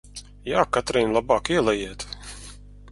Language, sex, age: Latvian, male, 30-39